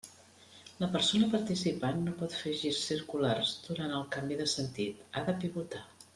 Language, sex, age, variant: Catalan, female, 50-59, Central